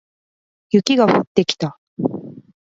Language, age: Japanese, 19-29